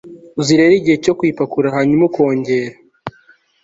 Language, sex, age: Kinyarwanda, male, 19-29